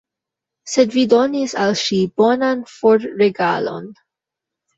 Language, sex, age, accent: Esperanto, female, 19-29, Internacia